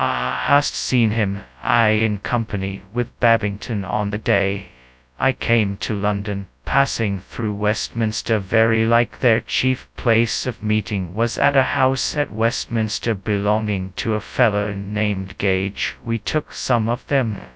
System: TTS, FastPitch